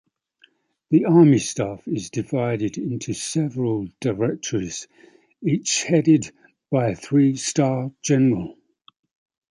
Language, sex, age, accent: English, male, 40-49, England English